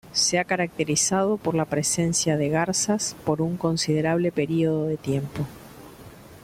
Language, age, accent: Spanish, 50-59, Rioplatense: Argentina, Uruguay, este de Bolivia, Paraguay